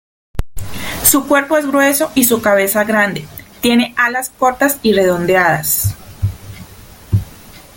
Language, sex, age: Spanish, female, 30-39